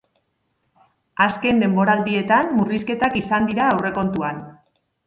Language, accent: Basque, Mendebalekoa (Araba, Bizkaia, Gipuzkoako mendebaleko herri batzuk)